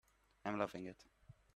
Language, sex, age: English, male, 19-29